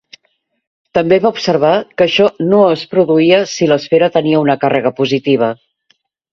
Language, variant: Catalan, Central